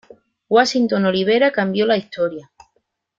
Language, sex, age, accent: Spanish, female, 40-49, España: Sur peninsular (Andalucia, Extremadura, Murcia)